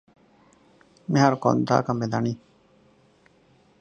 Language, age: Divehi, 40-49